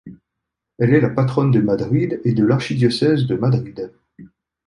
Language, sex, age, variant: French, male, 50-59, Français de métropole